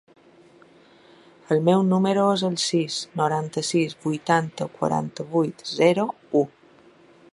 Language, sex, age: Catalan, female, 40-49